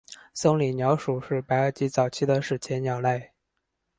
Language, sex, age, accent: Chinese, male, 19-29, 出生地：四川省